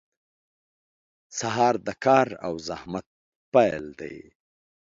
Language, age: Pashto, 50-59